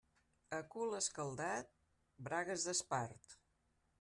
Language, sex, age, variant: Catalan, female, 60-69, Central